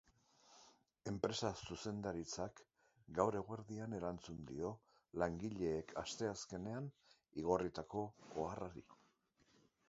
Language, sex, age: Basque, male, 60-69